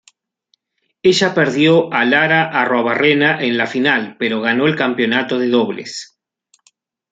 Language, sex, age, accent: Spanish, male, 50-59, Rioplatense: Argentina, Uruguay, este de Bolivia, Paraguay